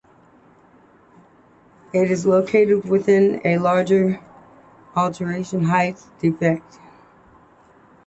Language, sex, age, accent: English, female, 30-39, United States English